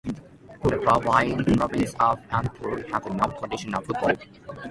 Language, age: English, 19-29